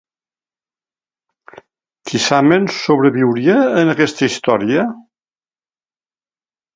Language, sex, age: Catalan, male, 60-69